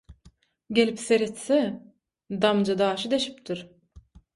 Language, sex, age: Turkmen, female, 19-29